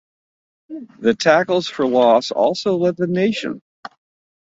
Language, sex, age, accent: English, male, 60-69, United States English